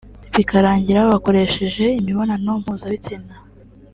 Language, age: Kinyarwanda, 19-29